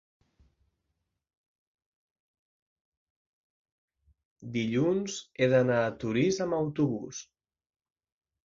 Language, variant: Catalan, Septentrional